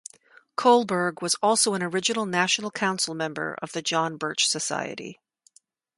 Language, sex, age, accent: English, female, 50-59, United States English